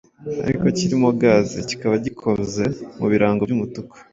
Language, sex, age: Kinyarwanda, male, 19-29